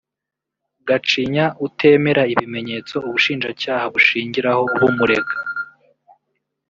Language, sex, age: Kinyarwanda, male, 19-29